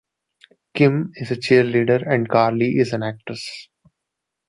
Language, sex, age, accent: English, male, 19-29, India and South Asia (India, Pakistan, Sri Lanka)